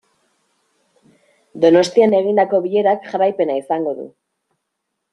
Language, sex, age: Basque, female, 30-39